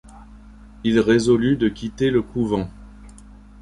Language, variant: French, Français de métropole